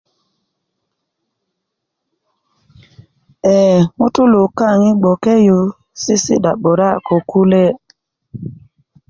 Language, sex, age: Kuku, female, 40-49